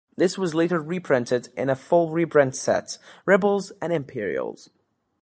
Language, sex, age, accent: English, male, 19-29, England English